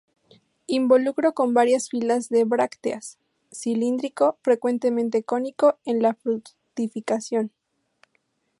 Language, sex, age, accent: Spanish, female, 19-29, México